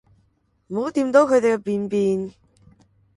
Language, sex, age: Cantonese, female, 19-29